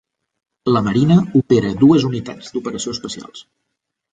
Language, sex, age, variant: Catalan, male, 40-49, Central